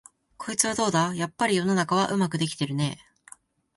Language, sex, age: Japanese, male, 19-29